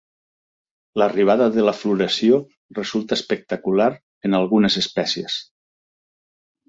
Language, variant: Catalan, Central